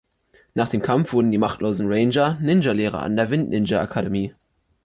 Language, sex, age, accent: German, male, under 19, Deutschland Deutsch